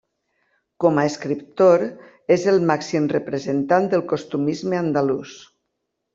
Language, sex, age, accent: Catalan, female, 60-69, valencià